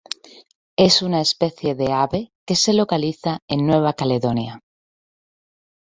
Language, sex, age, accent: Spanish, female, 30-39, España: Centro-Sur peninsular (Madrid, Toledo, Castilla-La Mancha)